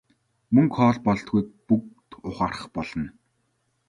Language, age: Mongolian, 19-29